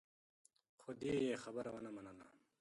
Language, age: Pashto, 19-29